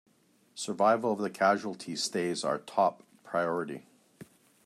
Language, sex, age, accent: English, male, 60-69, Canadian English